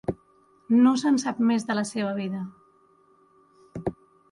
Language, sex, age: Catalan, female, 30-39